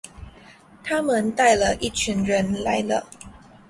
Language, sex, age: Chinese, female, under 19